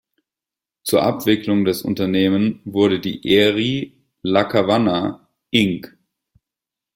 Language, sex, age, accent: German, male, 19-29, Deutschland Deutsch